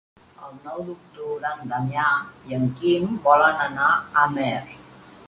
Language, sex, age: Catalan, female, 50-59